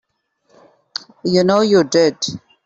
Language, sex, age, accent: English, female, 30-39, India and South Asia (India, Pakistan, Sri Lanka)